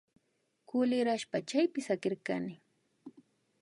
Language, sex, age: Imbabura Highland Quichua, female, 30-39